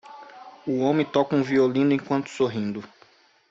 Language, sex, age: Portuguese, male, 19-29